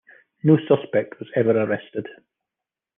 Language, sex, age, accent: English, male, 40-49, Scottish English